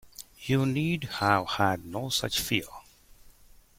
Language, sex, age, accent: English, male, 50-59, England English